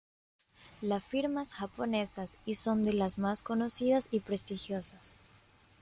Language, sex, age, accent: Spanish, female, 19-29, América central